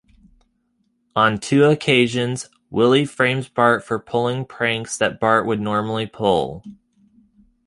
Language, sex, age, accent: English, male, 19-29, United States English